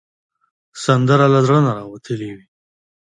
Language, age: Pashto, 30-39